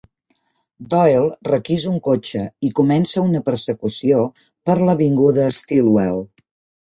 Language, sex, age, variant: Catalan, female, 60-69, Central